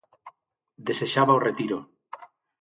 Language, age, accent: Galician, 50-59, Atlántico (seseo e gheada); Normativo (estándar)